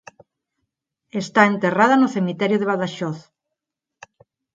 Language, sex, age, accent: Galician, female, 40-49, Neofalante